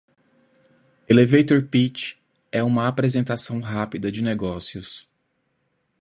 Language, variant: Portuguese, Portuguese (Brasil)